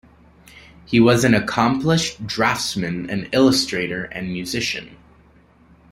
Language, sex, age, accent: English, male, under 19, United States English